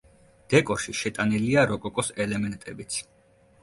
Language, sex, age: Georgian, male, 19-29